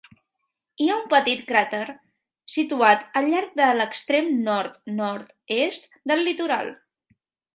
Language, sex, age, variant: Catalan, female, 19-29, Central